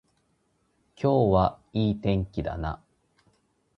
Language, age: Japanese, 19-29